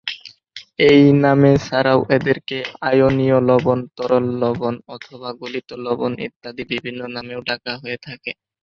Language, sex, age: Bengali, male, 19-29